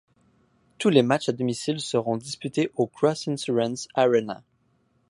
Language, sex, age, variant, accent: French, male, 19-29, Français d'Amérique du Nord, Français du Canada